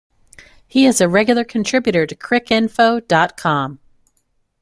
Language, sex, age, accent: English, female, 50-59, United States English